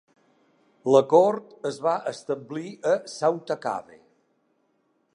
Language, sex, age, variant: Catalan, male, 60-69, Central